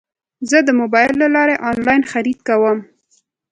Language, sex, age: Pashto, female, 19-29